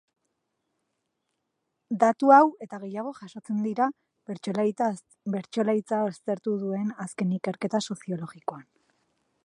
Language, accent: Basque, Erdialdekoa edo Nafarra (Gipuzkoa, Nafarroa)